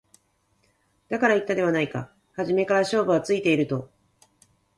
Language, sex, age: Japanese, female, 40-49